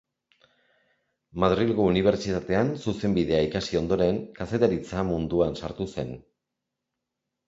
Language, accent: Basque, Erdialdekoa edo Nafarra (Gipuzkoa, Nafarroa)